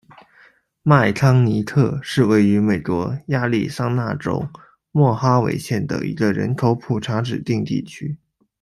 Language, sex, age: Chinese, male, 19-29